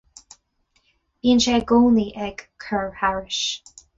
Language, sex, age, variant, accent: Irish, female, 30-39, Gaeilge Chonnacht, Cainteoir líofa, ní ó dhúchas